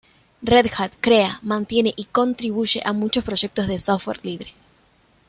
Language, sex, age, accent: Spanish, female, 19-29, Rioplatense: Argentina, Uruguay, este de Bolivia, Paraguay